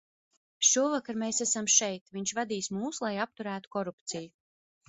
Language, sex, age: Latvian, female, 30-39